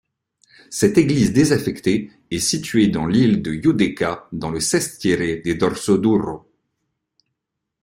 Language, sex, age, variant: French, male, 30-39, Français de métropole